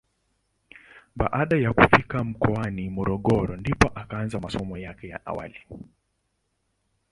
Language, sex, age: Swahili, male, 19-29